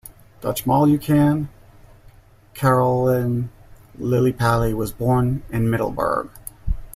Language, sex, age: English, male, 40-49